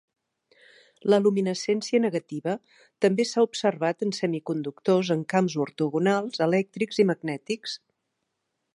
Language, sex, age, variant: Catalan, female, 50-59, Central